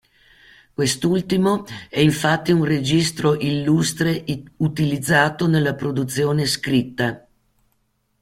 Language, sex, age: Italian, female, 60-69